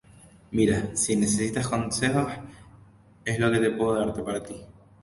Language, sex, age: Spanish, male, 19-29